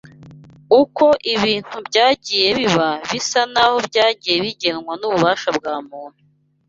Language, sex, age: Kinyarwanda, female, 19-29